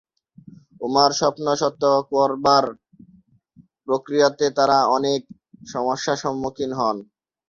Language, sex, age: Bengali, male, 19-29